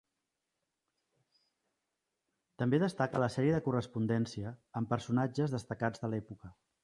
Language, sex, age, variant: Catalan, male, 40-49, Central